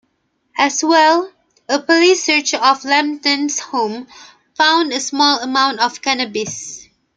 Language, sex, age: English, female, 19-29